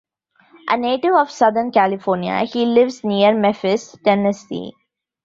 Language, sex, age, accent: English, female, 19-29, India and South Asia (India, Pakistan, Sri Lanka)